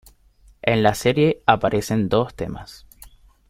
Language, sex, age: Spanish, male, under 19